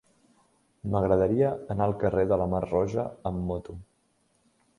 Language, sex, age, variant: Catalan, male, 19-29, Septentrional